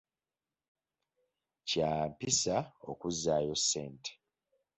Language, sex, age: Ganda, male, 19-29